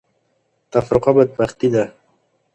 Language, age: Pashto, 19-29